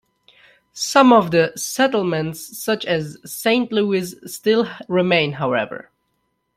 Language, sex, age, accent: English, male, 19-29, United States English